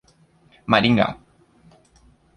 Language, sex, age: Portuguese, male, 19-29